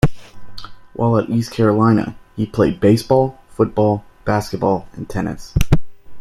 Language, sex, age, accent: English, male, 30-39, United States English